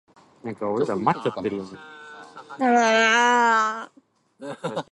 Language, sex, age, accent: English, female, under 19, United States English